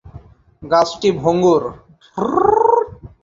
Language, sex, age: Bengali, male, 30-39